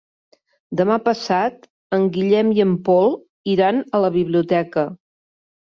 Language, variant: Catalan, Central